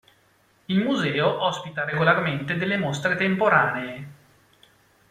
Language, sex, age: Italian, male, 40-49